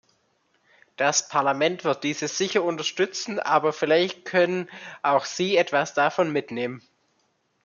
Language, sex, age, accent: German, male, under 19, Deutschland Deutsch